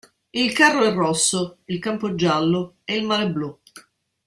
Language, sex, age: Italian, female, 50-59